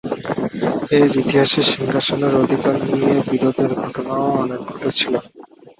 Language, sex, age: Bengali, male, 19-29